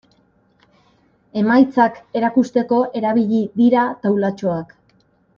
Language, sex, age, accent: Basque, female, 30-39, Mendebalekoa (Araba, Bizkaia, Gipuzkoako mendebaleko herri batzuk)